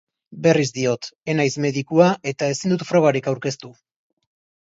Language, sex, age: Basque, male, 30-39